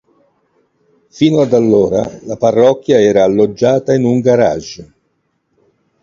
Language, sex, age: Italian, male, 60-69